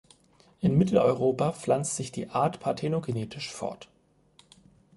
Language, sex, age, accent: German, male, 19-29, Deutschland Deutsch